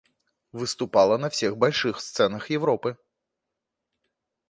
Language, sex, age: Russian, male, 30-39